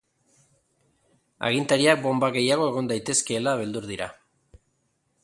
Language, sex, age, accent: Basque, male, 50-59, Erdialdekoa edo Nafarra (Gipuzkoa, Nafarroa)